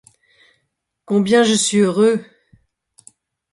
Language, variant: French, Français de métropole